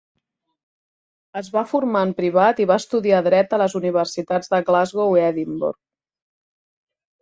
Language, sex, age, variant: Catalan, female, 40-49, Central